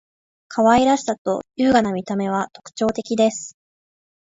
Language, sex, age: Japanese, female, under 19